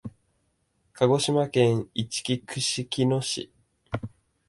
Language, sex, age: Japanese, male, 19-29